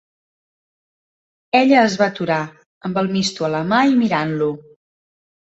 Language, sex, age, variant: Catalan, female, 30-39, Central